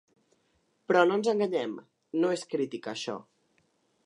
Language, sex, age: Catalan, male, 19-29